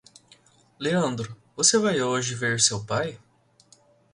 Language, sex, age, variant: Portuguese, male, 19-29, Portuguese (Brasil)